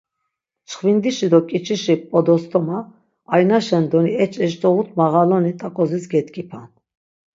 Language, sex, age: Laz, female, 60-69